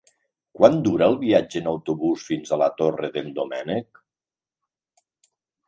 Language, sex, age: Catalan, male, 60-69